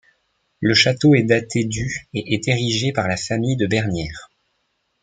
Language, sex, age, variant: French, male, 19-29, Français de métropole